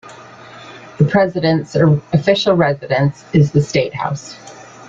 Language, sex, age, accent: English, female, 50-59, United States English